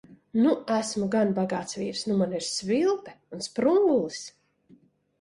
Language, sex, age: Latvian, female, 30-39